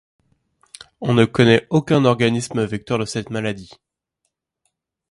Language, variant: French, Français de métropole